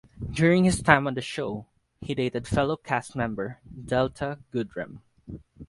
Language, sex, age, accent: English, male, 19-29, Filipino